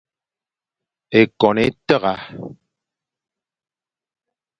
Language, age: Fang, 40-49